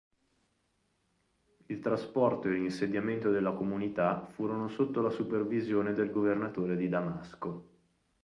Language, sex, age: Italian, male, 30-39